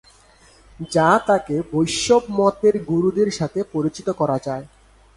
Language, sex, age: Bengali, male, 19-29